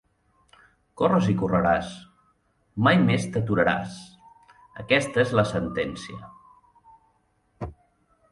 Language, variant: Catalan, Nord-Occidental